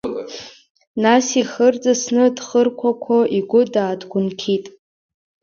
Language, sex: Abkhazian, female